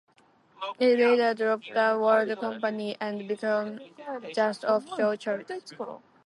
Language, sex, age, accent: English, female, under 19, United States English